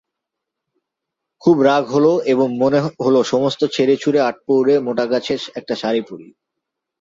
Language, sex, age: Bengali, male, 19-29